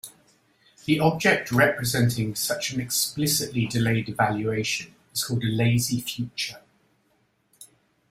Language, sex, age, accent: English, male, 50-59, England English